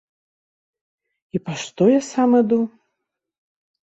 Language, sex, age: Belarusian, female, 40-49